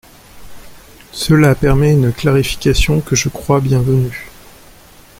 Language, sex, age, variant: French, male, 40-49, Français de métropole